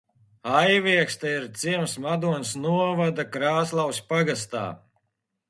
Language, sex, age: Latvian, male, 40-49